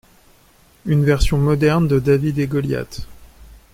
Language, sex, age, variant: French, male, 40-49, Français de métropole